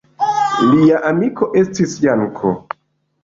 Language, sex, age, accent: Esperanto, male, 30-39, Internacia